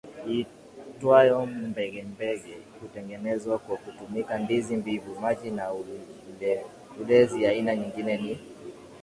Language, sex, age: Swahili, male, 19-29